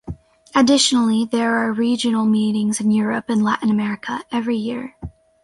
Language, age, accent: English, under 19, United States English